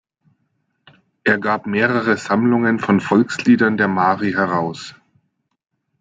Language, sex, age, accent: German, male, 40-49, Deutschland Deutsch